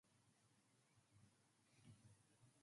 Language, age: English, 19-29